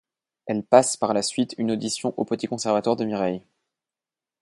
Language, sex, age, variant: French, male, 30-39, Français de métropole